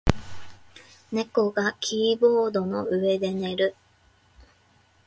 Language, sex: Japanese, female